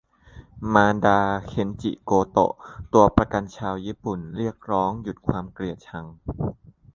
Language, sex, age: Thai, male, 19-29